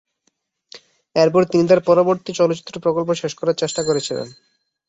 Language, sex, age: Bengali, male, under 19